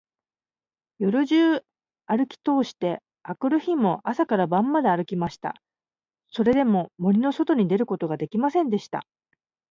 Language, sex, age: Japanese, female, 40-49